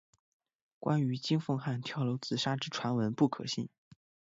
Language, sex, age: Chinese, male, 19-29